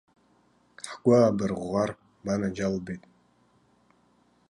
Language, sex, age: Abkhazian, male, 30-39